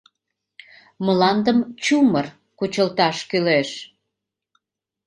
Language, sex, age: Mari, female, 40-49